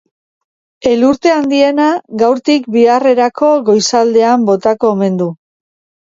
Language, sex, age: Basque, female, 50-59